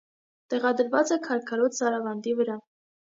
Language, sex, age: Armenian, female, 19-29